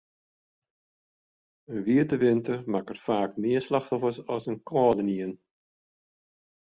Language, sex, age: Western Frisian, male, 60-69